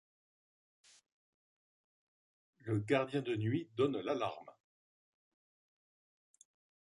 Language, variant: French, Français de métropole